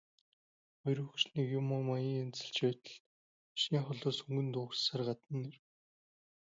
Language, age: Mongolian, 19-29